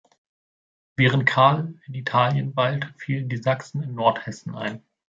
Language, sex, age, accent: German, male, 19-29, Deutschland Deutsch